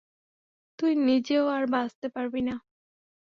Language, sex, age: Bengali, female, 19-29